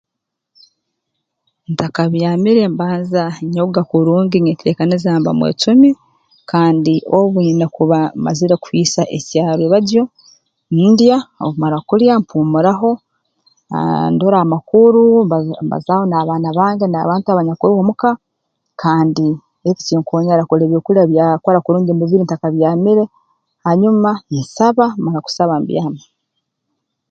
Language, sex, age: Tooro, female, 30-39